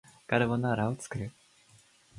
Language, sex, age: Japanese, male, 19-29